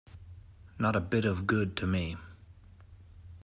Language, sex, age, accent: English, male, 30-39, United States English